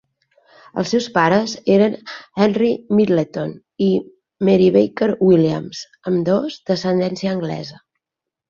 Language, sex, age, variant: Catalan, female, 50-59, Nord-Occidental